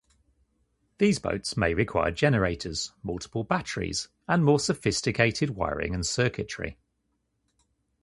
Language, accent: English, England English